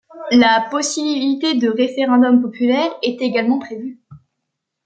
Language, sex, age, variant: French, female, under 19, Français de métropole